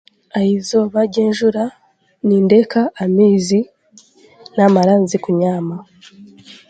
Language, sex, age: Chiga, female, 19-29